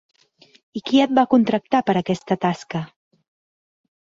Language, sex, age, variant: Catalan, female, 30-39, Central